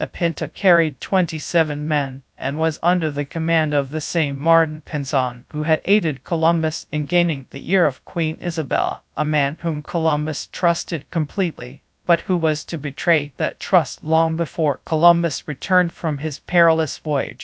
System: TTS, GradTTS